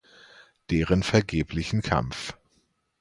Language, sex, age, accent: German, male, 30-39, Deutschland Deutsch